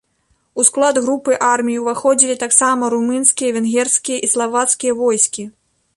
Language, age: Belarusian, 19-29